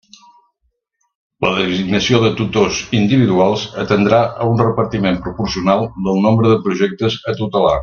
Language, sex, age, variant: Catalan, male, 70-79, Central